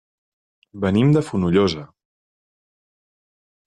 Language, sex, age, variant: Catalan, male, 30-39, Central